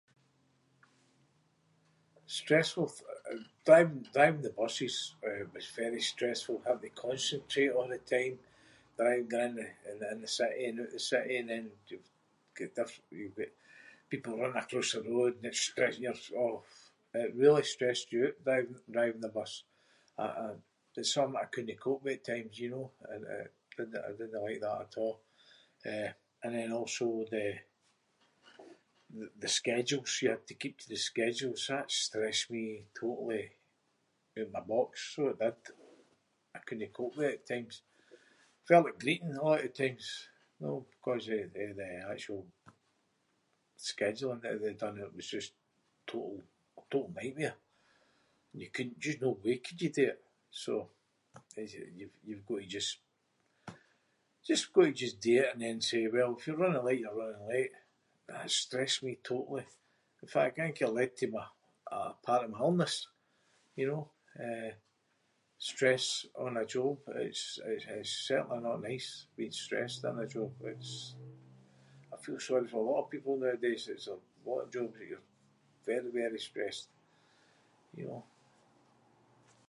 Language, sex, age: Scots, male, 60-69